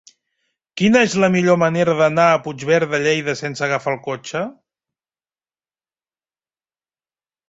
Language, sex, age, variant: Catalan, male, 30-39, Central